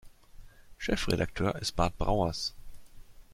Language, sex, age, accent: German, male, 50-59, Deutschland Deutsch